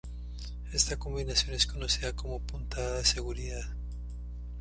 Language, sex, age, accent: Spanish, male, 30-39, Andino-Pacífico: Colombia, Perú, Ecuador, oeste de Bolivia y Venezuela andina